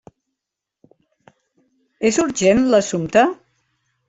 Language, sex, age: Catalan, female, 60-69